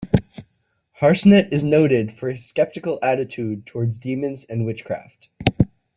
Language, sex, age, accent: English, male, 19-29, United States English